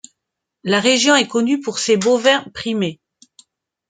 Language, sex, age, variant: French, female, 40-49, Français de métropole